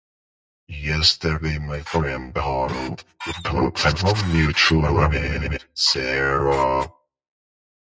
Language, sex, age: English, male, 40-49